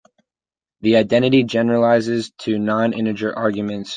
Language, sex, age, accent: English, male, 19-29, United States English